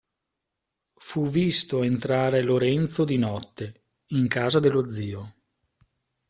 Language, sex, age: Italian, male, 40-49